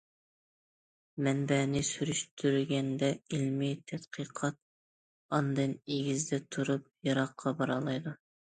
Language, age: Uyghur, 19-29